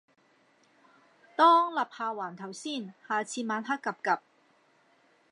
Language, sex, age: Cantonese, female, 40-49